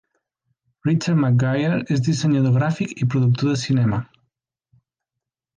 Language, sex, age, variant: Catalan, male, 19-29, Central